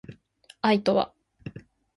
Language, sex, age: Japanese, female, 19-29